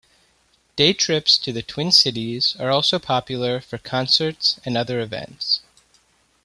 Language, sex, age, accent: English, male, 19-29, United States English